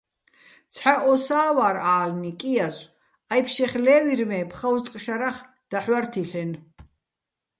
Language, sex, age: Bats, female, 60-69